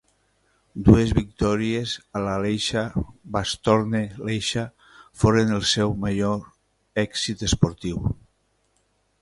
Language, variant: Catalan, Nord-Occidental